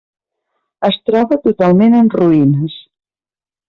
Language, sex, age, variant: Catalan, female, 50-59, Septentrional